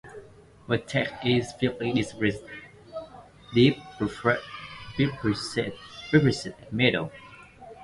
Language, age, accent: English, 19-29, United States English